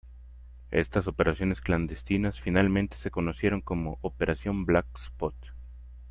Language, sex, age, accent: Spanish, male, 19-29, México